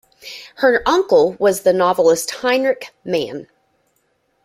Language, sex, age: English, female, 30-39